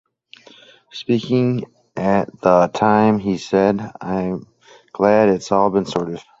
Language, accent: English, Australian English